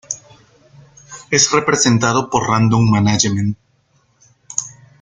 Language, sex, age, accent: Spanish, male, 40-49, Andino-Pacífico: Colombia, Perú, Ecuador, oeste de Bolivia y Venezuela andina